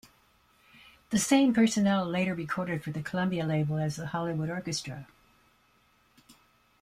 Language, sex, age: English, female, 70-79